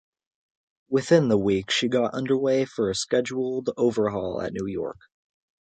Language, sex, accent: English, male, United States English